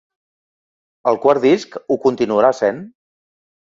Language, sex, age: Catalan, male, 50-59